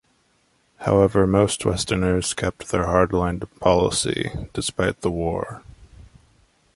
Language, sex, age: English, male, 19-29